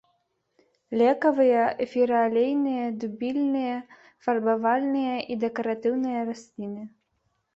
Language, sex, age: Belarusian, female, 19-29